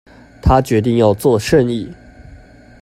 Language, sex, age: Chinese, male, 19-29